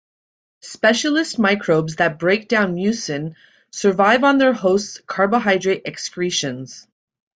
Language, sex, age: English, female, 30-39